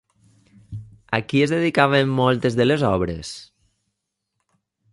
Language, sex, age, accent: Catalan, male, 40-49, valencià